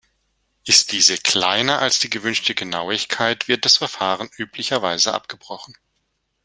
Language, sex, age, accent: German, male, 50-59, Deutschland Deutsch